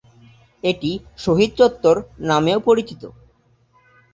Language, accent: Bengali, Bengali